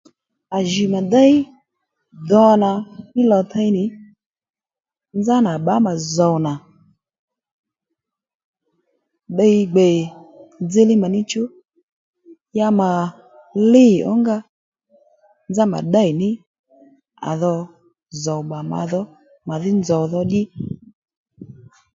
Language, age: Lendu, 19-29